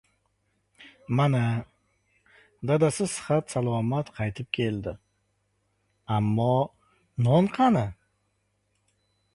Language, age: Uzbek, 30-39